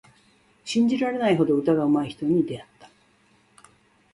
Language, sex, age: Japanese, female, 60-69